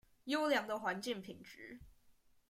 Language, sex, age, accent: Chinese, female, 19-29, 出生地：臺北市